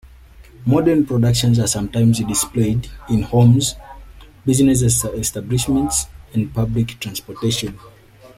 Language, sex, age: English, male, 19-29